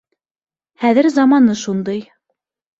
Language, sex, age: Bashkir, female, 19-29